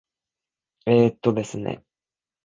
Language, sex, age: Japanese, male, 19-29